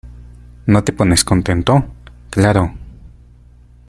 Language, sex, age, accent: Spanish, male, 19-29, Andino-Pacífico: Colombia, Perú, Ecuador, oeste de Bolivia y Venezuela andina